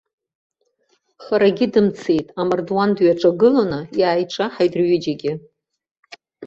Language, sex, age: Abkhazian, female, 60-69